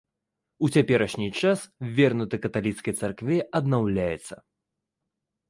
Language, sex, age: Belarusian, male, 19-29